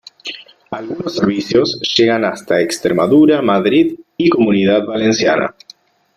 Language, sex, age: Spanish, male, 30-39